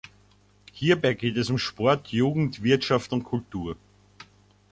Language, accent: German, Österreichisches Deutsch